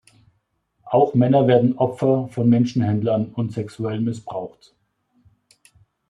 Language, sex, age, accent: German, male, 50-59, Deutschland Deutsch